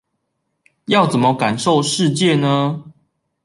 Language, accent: Chinese, 出生地：臺中市